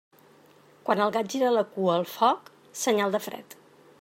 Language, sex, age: Catalan, female, 40-49